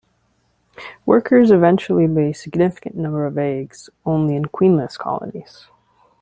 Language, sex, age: English, female, 30-39